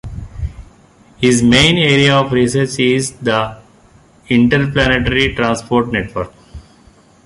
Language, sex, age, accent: English, male, 50-59, India and South Asia (India, Pakistan, Sri Lanka)